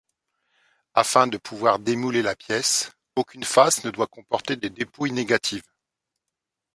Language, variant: French, Français de métropole